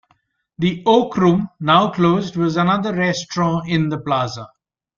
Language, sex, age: English, male, 50-59